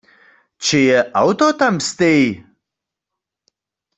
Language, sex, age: Upper Sorbian, male, 40-49